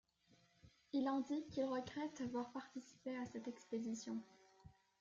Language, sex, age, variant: French, female, under 19, Français de métropole